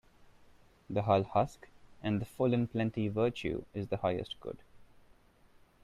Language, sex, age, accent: English, male, 19-29, India and South Asia (India, Pakistan, Sri Lanka)